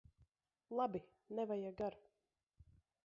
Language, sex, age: Latvian, female, 19-29